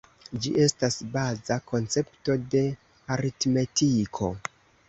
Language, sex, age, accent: Esperanto, female, 19-29, Internacia